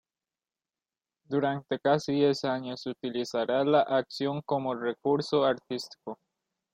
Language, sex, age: Spanish, male, 19-29